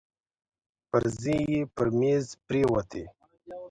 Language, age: Pashto, 19-29